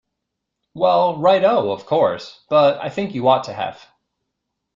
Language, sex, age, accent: English, male, 30-39, United States English